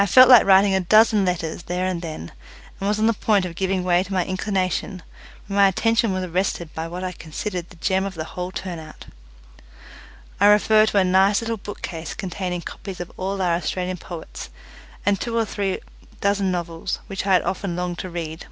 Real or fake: real